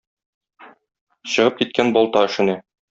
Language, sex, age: Tatar, male, 30-39